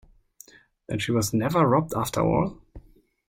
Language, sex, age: English, male, 19-29